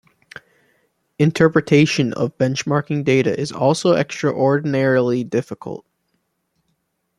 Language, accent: English, United States English